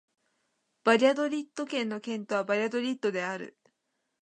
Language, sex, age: Japanese, female, 19-29